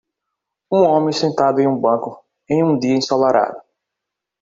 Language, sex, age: Portuguese, male, 30-39